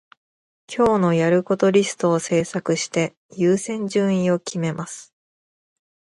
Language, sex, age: Japanese, female, 30-39